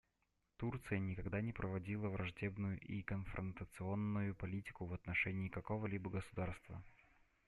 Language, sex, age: Russian, male, 19-29